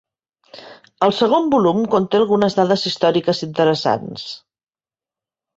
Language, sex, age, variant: Catalan, female, 50-59, Central